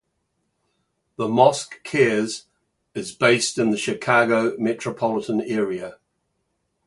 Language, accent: English, England English; New Zealand English